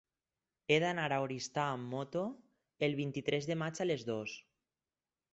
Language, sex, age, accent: Catalan, male, 19-29, valencià